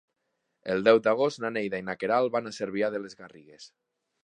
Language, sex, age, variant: Catalan, male, 19-29, Nord-Occidental